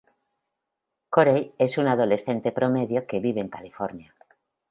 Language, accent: Spanish, España: Centro-Sur peninsular (Madrid, Toledo, Castilla-La Mancha)